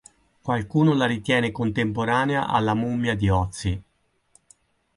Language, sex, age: Italian, male, 50-59